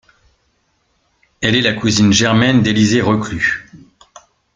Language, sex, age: French, male, 40-49